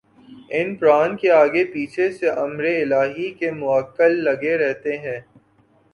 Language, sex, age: Urdu, male, 19-29